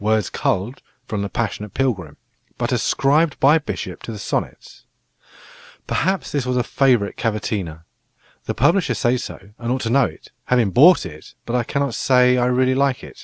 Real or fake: real